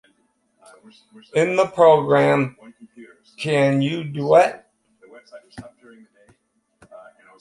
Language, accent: English, Australian English